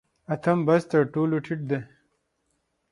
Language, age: Pashto, 40-49